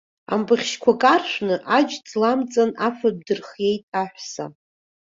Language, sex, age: Abkhazian, female, 40-49